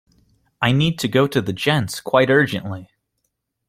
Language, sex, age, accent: English, male, 19-29, United States English